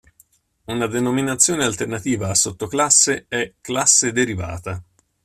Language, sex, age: Italian, male, 50-59